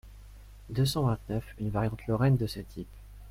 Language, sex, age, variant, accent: French, male, 19-29, Français de métropole, Français de l'est de la France